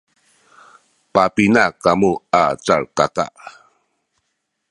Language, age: Sakizaya, 60-69